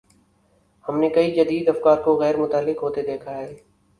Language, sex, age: Urdu, male, 19-29